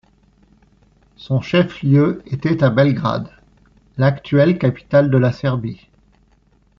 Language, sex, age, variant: French, male, 40-49, Français de métropole